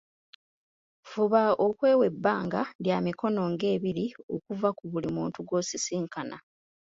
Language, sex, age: Ganda, female, 30-39